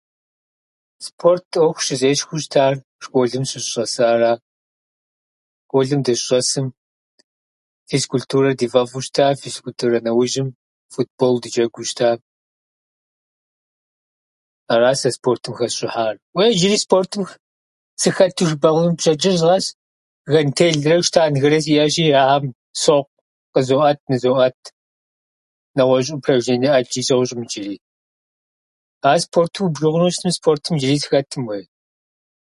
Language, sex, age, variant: Kabardian, male, 50-59, Адыгэбзэ (Къэбэрдей, Кирил, псоми зэдай)